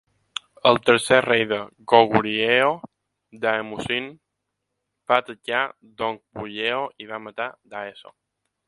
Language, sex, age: Catalan, male, under 19